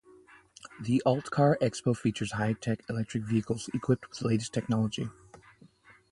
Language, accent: English, Hong Kong English